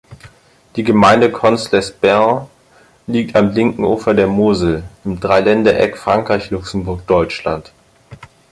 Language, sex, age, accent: German, male, under 19, Deutschland Deutsch